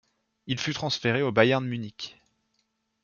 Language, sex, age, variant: French, male, 19-29, Français de métropole